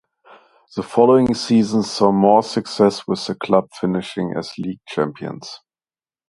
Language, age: English, 30-39